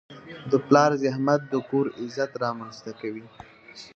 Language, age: Pashto, 19-29